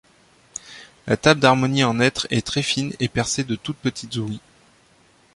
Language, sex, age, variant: French, male, 30-39, Français de métropole